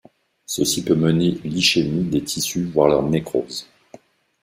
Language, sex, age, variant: French, male, 50-59, Français de métropole